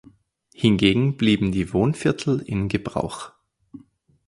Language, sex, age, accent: German, male, 19-29, Österreichisches Deutsch